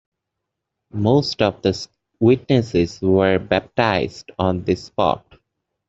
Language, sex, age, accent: English, male, 19-29, United States English